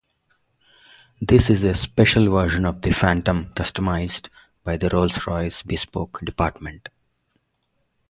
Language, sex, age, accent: English, male, 40-49, India and South Asia (India, Pakistan, Sri Lanka)